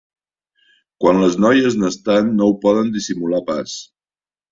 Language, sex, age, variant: Catalan, male, 60-69, Central